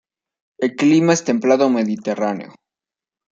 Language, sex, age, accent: Spanish, male, under 19, México